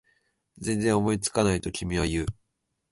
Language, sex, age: Japanese, male, 19-29